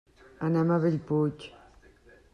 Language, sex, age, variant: Catalan, female, 50-59, Central